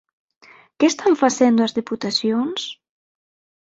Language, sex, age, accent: Galician, female, 19-29, Atlántico (seseo e gheada); Normativo (estándar)